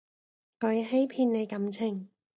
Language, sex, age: Cantonese, female, 19-29